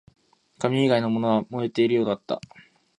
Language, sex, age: Japanese, male, 19-29